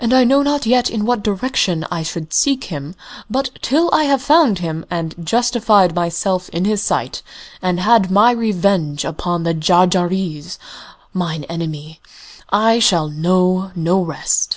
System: none